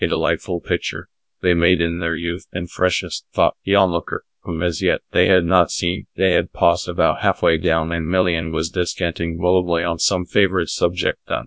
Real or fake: fake